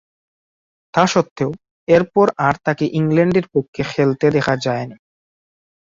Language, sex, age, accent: Bengali, male, 19-29, fluent